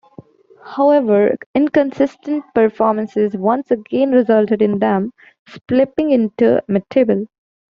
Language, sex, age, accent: English, female, 19-29, United States English